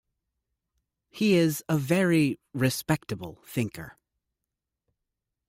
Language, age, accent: English, 30-39, United States English